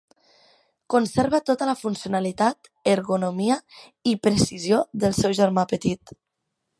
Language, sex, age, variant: Catalan, female, 19-29, Central